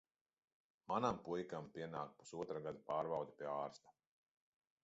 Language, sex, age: Latvian, male, 40-49